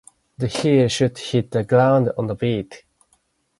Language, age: English, 19-29